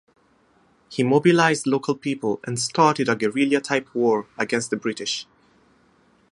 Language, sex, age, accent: English, male, 19-29, England English